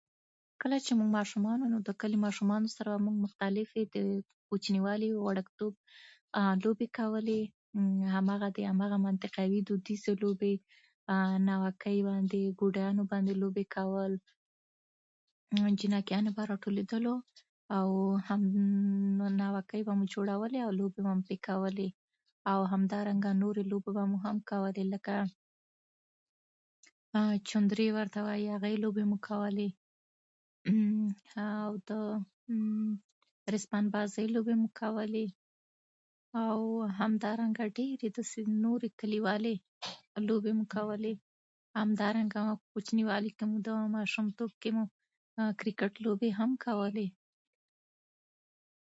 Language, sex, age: Pashto, female, 30-39